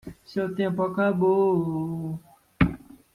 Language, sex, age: Portuguese, male, 19-29